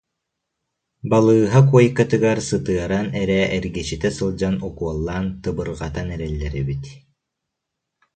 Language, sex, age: Yakut, male, 19-29